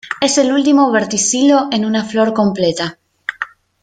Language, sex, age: Spanish, female, 19-29